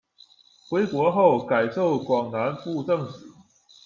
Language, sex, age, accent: Chinese, male, 19-29, 出生地：辽宁省